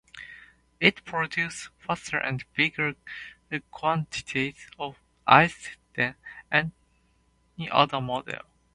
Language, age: English, 19-29